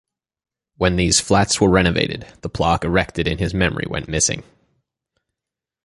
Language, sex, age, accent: English, male, 19-29, Australian English